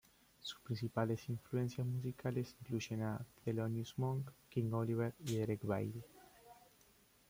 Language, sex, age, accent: Spanish, male, 19-29, Rioplatense: Argentina, Uruguay, este de Bolivia, Paraguay